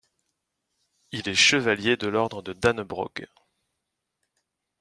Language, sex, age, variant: French, male, 19-29, Français de métropole